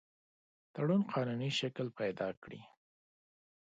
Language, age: Pashto, 30-39